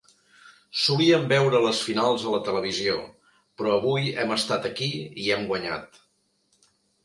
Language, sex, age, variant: Catalan, male, 50-59, Central